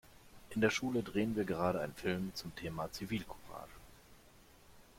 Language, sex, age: German, male, 50-59